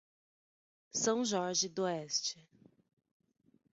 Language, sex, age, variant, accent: Portuguese, female, 30-39, Portuguese (Brasil), Paulista